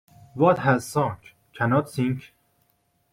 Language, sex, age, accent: English, male, 19-29, United States English